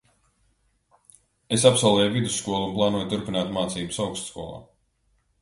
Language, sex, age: Latvian, male, 30-39